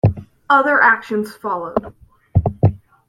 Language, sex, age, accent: English, female, under 19, United States English